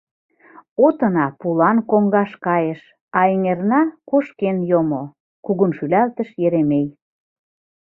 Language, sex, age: Mari, female, 40-49